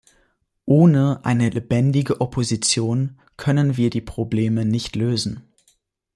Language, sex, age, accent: German, male, 19-29, Deutschland Deutsch